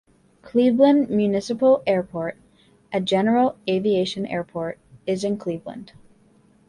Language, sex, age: English, female, 19-29